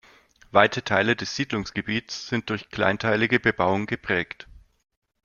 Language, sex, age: German, male, 30-39